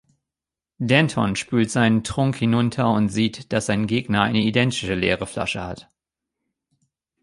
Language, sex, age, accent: German, male, 30-39, Deutschland Deutsch